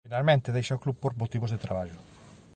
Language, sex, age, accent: Galician, male, 30-39, Normativo (estándar)